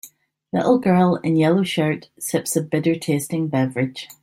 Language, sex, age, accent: English, female, 30-39, Irish English